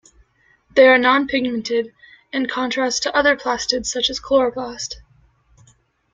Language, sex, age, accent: English, female, 19-29, United States English